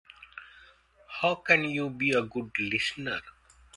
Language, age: English, 40-49